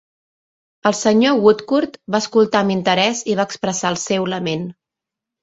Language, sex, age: Catalan, female, 30-39